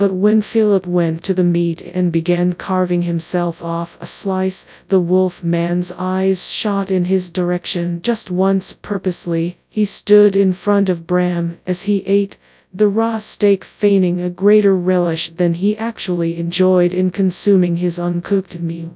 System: TTS, FastPitch